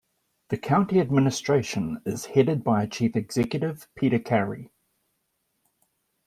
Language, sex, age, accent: English, male, 50-59, New Zealand English